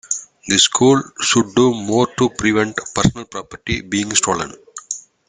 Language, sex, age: English, male, 40-49